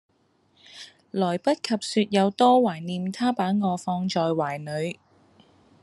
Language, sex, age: Cantonese, female, 30-39